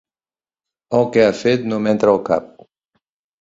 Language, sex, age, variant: Catalan, male, 60-69, Central